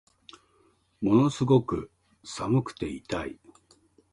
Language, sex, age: Japanese, male, 50-59